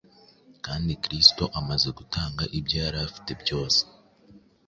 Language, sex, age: Kinyarwanda, male, 19-29